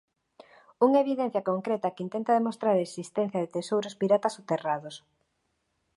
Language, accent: Galician, Normativo (estándar)